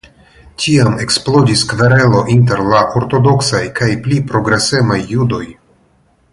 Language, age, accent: Esperanto, 30-39, Internacia